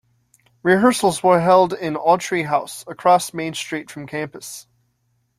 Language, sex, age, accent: English, male, 19-29, United States English